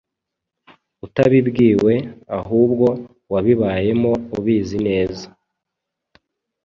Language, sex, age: Kinyarwanda, male, 30-39